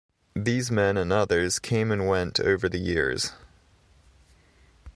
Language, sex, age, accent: English, male, 19-29, United States English